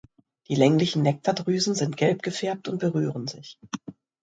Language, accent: German, Deutschland Deutsch